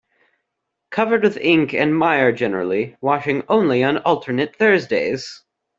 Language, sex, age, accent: English, male, under 19, United States English